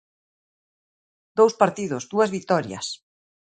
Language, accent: Galician, Atlántico (seseo e gheada)